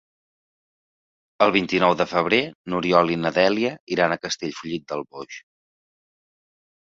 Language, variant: Catalan, Central